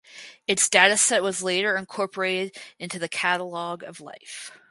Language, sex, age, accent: English, female, 19-29, United States English